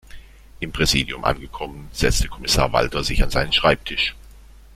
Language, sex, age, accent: German, male, 40-49, Deutschland Deutsch